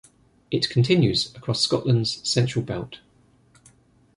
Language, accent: English, England English